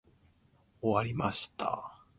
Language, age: Japanese, 19-29